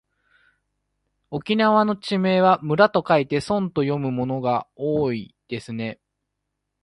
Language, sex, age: Japanese, male, 19-29